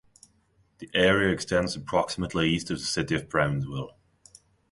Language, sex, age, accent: English, male, 30-39, England English